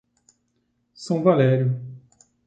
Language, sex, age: Portuguese, male, 60-69